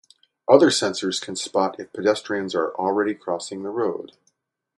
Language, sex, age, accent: English, male, 60-69, United States English